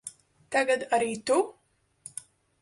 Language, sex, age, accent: Latvian, female, 19-29, Riga